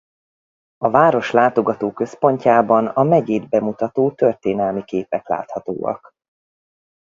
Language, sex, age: Hungarian, male, 30-39